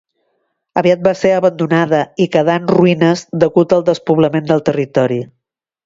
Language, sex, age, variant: Catalan, female, 50-59, Septentrional